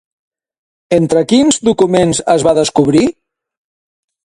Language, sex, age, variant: Catalan, male, 60-69, Central